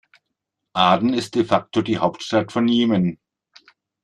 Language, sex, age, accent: German, male, 50-59, Deutschland Deutsch